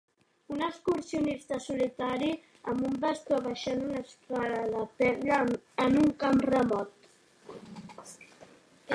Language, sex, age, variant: Catalan, female, 50-59, Central